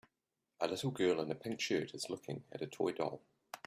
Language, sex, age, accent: English, male, 30-39, New Zealand English